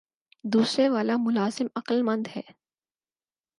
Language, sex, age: Urdu, female, 19-29